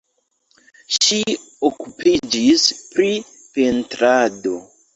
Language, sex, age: Esperanto, male, 19-29